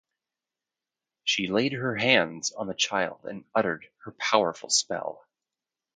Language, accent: English, United States English